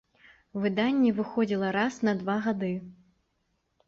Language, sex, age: Belarusian, female, 19-29